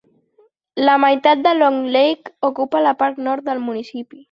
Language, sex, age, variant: Catalan, male, under 19, Central